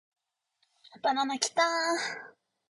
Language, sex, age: Japanese, female, 19-29